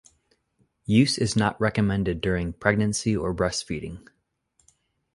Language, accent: English, United States English